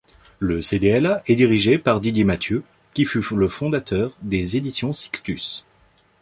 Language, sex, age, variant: French, male, 19-29, Français de métropole